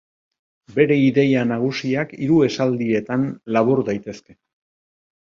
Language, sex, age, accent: Basque, male, 60-69, Erdialdekoa edo Nafarra (Gipuzkoa, Nafarroa)